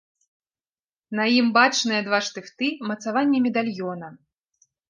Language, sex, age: Belarusian, female, 30-39